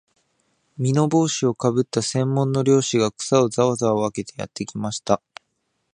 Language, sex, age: Japanese, male, 19-29